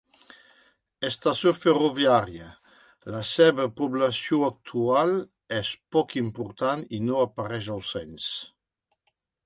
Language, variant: Catalan, Septentrional